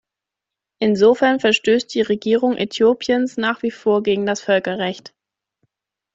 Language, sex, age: German, female, 19-29